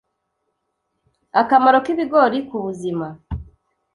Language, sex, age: Kinyarwanda, female, 30-39